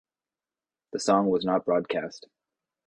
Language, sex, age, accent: English, male, 30-39, Canadian English